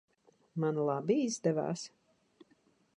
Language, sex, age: Latvian, female, 40-49